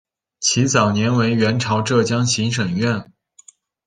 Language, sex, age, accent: Chinese, male, 19-29, 出生地：山西省